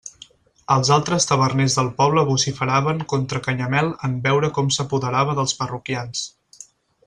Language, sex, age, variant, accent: Catalan, male, 19-29, Central, central; Barceloní